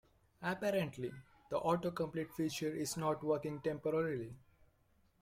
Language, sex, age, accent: English, male, 19-29, India and South Asia (India, Pakistan, Sri Lanka)